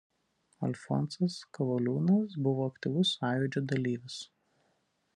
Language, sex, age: Lithuanian, male, 30-39